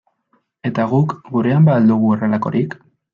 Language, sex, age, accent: Basque, male, 19-29, Mendebalekoa (Araba, Bizkaia, Gipuzkoako mendebaleko herri batzuk)